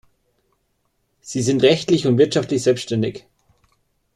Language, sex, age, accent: German, male, 30-39, Deutschland Deutsch